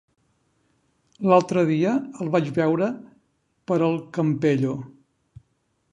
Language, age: Catalan, 60-69